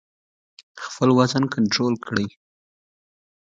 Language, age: Pashto, 19-29